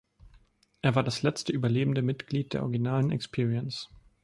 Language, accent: German, Deutschland Deutsch